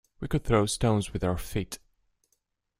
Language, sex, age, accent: English, male, 30-39, United States English